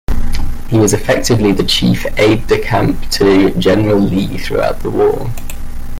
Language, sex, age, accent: English, male, 19-29, England English